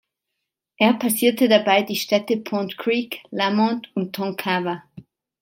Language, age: German, 19-29